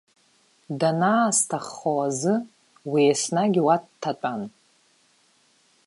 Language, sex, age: Abkhazian, female, 19-29